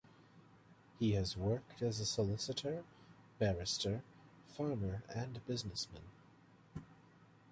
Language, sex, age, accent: English, male, 19-29, United States English